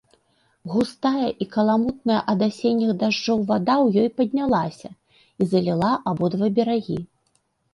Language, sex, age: Belarusian, female, 40-49